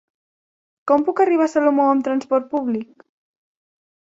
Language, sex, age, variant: Catalan, female, under 19, Central